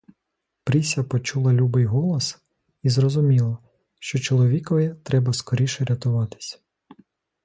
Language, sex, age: Ukrainian, male, 30-39